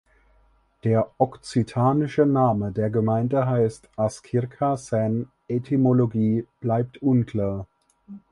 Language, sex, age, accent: German, male, 30-39, Deutschland Deutsch